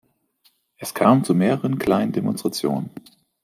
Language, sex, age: German, male, 19-29